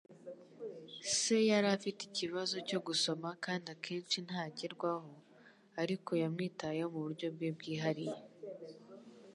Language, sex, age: Kinyarwanda, female, 19-29